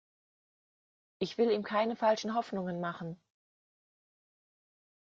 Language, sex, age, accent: German, female, 40-49, Deutschland Deutsch